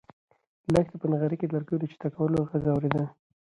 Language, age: Pashto, 19-29